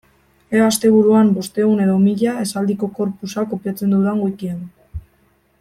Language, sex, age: Basque, female, 19-29